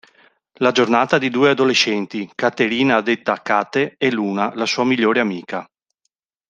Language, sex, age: Italian, male, 40-49